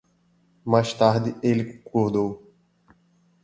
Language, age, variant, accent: Portuguese, 19-29, Portuguese (Brasil), Nordestino